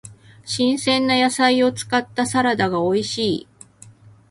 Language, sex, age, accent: Japanese, female, 60-69, 関西